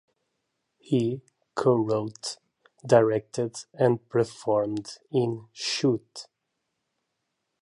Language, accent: English, United States English